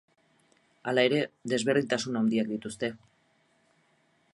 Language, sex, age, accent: Basque, female, 40-49, Erdialdekoa edo Nafarra (Gipuzkoa, Nafarroa)